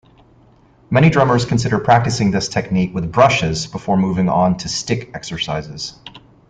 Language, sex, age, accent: English, male, 30-39, United States English